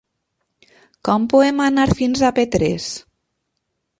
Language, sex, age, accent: Catalan, female, 30-39, valencià meridional